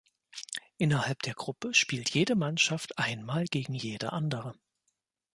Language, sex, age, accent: German, male, 30-39, Deutschland Deutsch